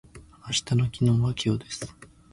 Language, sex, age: Japanese, male, 19-29